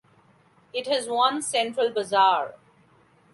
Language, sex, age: English, female, 19-29